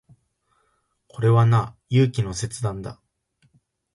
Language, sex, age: Japanese, male, under 19